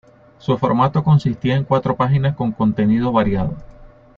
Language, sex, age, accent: Spanish, male, 30-39, Andino-Pacífico: Colombia, Perú, Ecuador, oeste de Bolivia y Venezuela andina